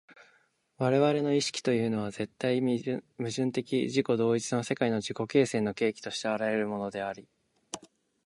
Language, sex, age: Japanese, male, 19-29